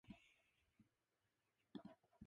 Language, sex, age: Japanese, male, 19-29